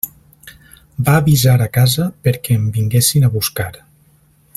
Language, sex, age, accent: Catalan, male, 40-49, valencià